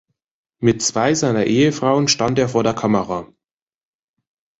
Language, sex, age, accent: German, male, 19-29, Deutschland Deutsch